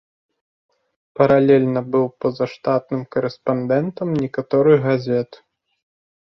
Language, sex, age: Belarusian, male, 19-29